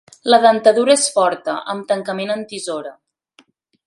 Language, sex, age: Catalan, female, 19-29